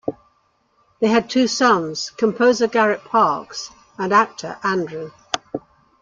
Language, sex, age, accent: English, female, 70-79, England English